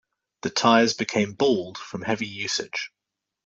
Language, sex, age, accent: English, male, 40-49, England English